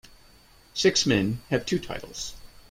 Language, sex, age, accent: English, male, 40-49, United States English